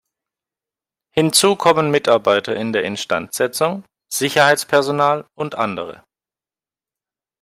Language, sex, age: German, male, 30-39